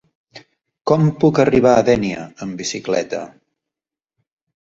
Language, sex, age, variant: Catalan, male, 40-49, Central